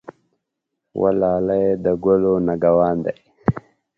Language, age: Pashto, 19-29